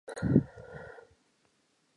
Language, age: Southern Sotho, 19-29